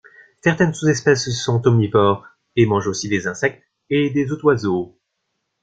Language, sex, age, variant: French, male, 19-29, Français de métropole